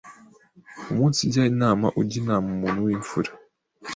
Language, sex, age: Kinyarwanda, male, 19-29